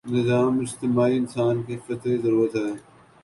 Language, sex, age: Urdu, male, 19-29